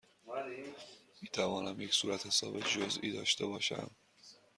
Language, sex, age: Persian, male, 30-39